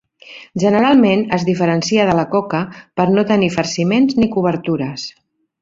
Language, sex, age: Catalan, female, 60-69